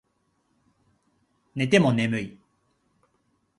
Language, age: Japanese, 19-29